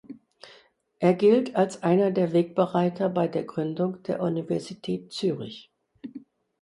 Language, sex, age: German, female, 60-69